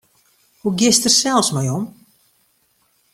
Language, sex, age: Western Frisian, female, 50-59